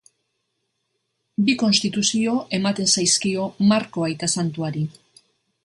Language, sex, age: Basque, female, 60-69